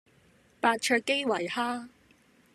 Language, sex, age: Cantonese, female, 19-29